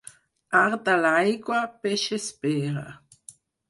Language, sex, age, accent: Catalan, female, 50-59, aprenent (recent, des d'altres llengües)